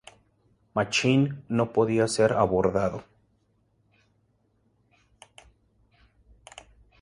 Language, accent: Spanish, México